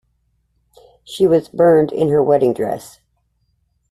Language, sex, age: English, female, 40-49